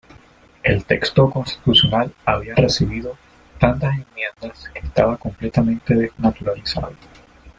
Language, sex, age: Spanish, male, 30-39